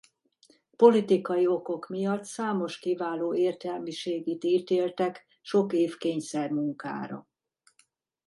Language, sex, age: Hungarian, female, 50-59